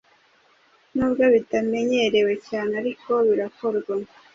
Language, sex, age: Kinyarwanda, female, 30-39